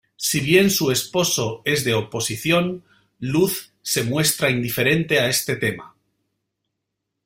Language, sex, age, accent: Spanish, male, 40-49, España: Norte peninsular (Asturias, Castilla y León, Cantabria, País Vasco, Navarra, Aragón, La Rioja, Guadalajara, Cuenca)